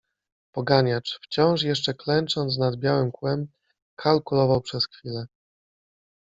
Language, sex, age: Polish, male, 30-39